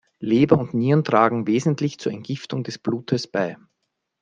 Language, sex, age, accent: German, male, 40-49, Österreichisches Deutsch